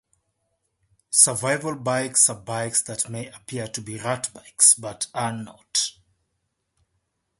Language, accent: English, United States English; Australian English; England English; Irish English; Scottish English; Welsh English